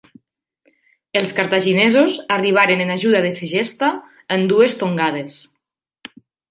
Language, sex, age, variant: Catalan, female, 30-39, Nord-Occidental